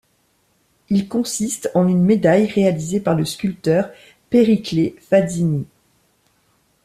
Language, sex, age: French, female, 40-49